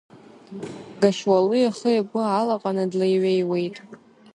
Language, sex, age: Abkhazian, female, under 19